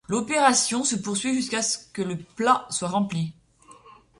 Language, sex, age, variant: French, female, 30-39, Français de métropole